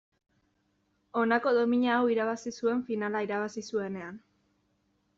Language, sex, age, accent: Basque, female, 19-29, Mendebalekoa (Araba, Bizkaia, Gipuzkoako mendebaleko herri batzuk)